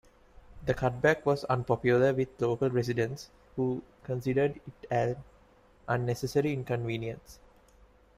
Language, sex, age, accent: English, male, 19-29, United States English